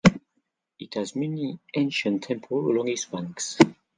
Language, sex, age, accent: English, male, 40-49, England English